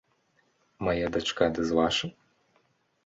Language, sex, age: Belarusian, male, 19-29